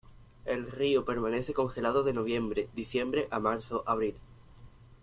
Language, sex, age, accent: Spanish, male, 19-29, España: Sur peninsular (Andalucia, Extremadura, Murcia)